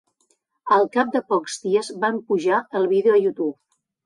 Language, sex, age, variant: Catalan, female, 50-59, Central